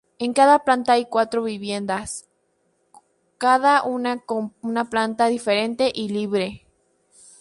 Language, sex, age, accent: Spanish, female, under 19, México